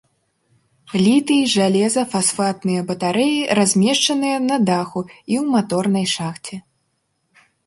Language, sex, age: Belarusian, female, 19-29